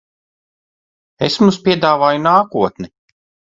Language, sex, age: Latvian, male, 30-39